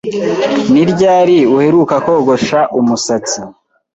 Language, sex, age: Kinyarwanda, male, 19-29